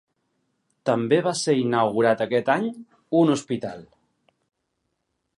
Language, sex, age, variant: Catalan, male, 30-39, Central